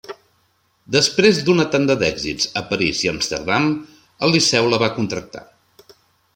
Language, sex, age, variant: Catalan, male, 40-49, Central